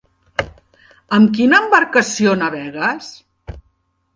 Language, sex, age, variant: Catalan, female, 40-49, Septentrional